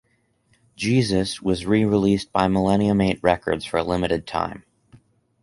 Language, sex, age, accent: English, male, 19-29, United States English